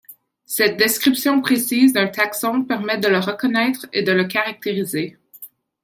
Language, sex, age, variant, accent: French, female, 19-29, Français d'Amérique du Nord, Français du Canada